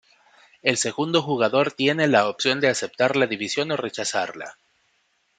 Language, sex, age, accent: Spanish, male, 19-29, América central